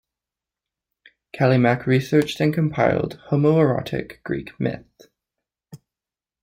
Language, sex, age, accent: English, male, 19-29, Canadian English